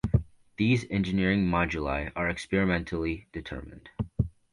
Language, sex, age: English, male, under 19